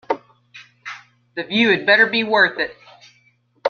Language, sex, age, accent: English, female, 50-59, United States English